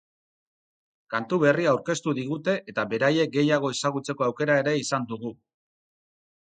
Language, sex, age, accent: Basque, male, 50-59, Mendebalekoa (Araba, Bizkaia, Gipuzkoako mendebaleko herri batzuk)